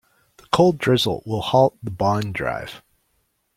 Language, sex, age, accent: English, male, 40-49, United States English